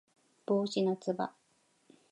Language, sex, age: Japanese, female, 40-49